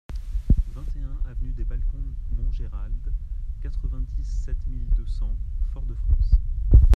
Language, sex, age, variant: French, male, 19-29, Français de métropole